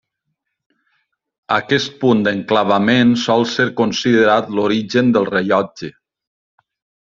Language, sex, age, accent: Catalan, male, 50-59, valencià